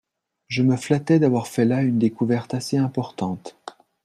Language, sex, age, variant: French, male, 40-49, Français de métropole